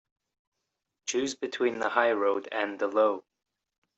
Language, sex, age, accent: English, male, 19-29, Scottish English